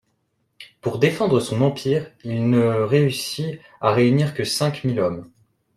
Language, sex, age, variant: French, male, 19-29, Français de métropole